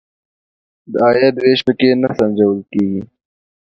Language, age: Pashto, 19-29